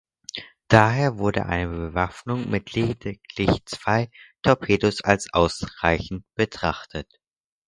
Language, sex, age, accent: German, male, under 19, Deutschland Deutsch